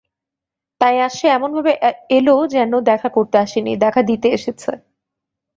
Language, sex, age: Bengali, female, 19-29